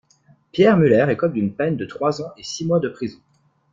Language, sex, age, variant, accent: French, male, 19-29, Français d'Europe, Français de Suisse